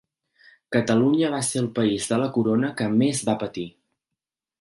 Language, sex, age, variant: Catalan, male, 19-29, Central